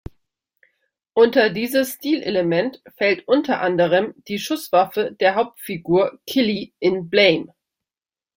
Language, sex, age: German, female, 30-39